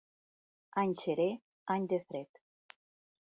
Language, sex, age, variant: Catalan, female, 50-59, Septentrional